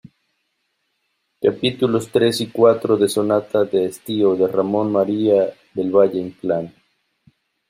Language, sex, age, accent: Spanish, male, 50-59, México